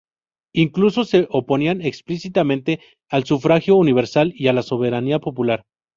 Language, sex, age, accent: Spanish, male, 19-29, México